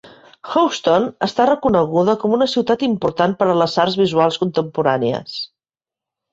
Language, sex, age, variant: Catalan, female, 50-59, Central